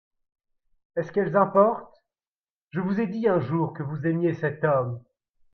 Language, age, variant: French, 19-29, Français de métropole